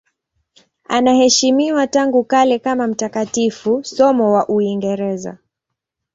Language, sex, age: Swahili, female, 19-29